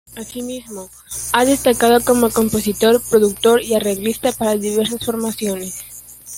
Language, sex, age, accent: Spanish, female, under 19, Andino-Pacífico: Colombia, Perú, Ecuador, oeste de Bolivia y Venezuela andina